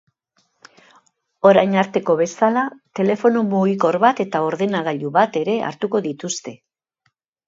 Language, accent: Basque, Mendebalekoa (Araba, Bizkaia, Gipuzkoako mendebaleko herri batzuk)